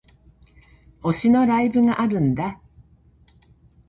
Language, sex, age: Japanese, female, 60-69